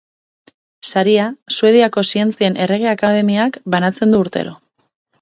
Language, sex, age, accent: Basque, female, 19-29, Mendebalekoa (Araba, Bizkaia, Gipuzkoako mendebaleko herri batzuk)